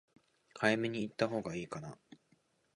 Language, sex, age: Japanese, male, 19-29